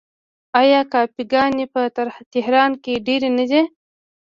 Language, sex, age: Pashto, female, 19-29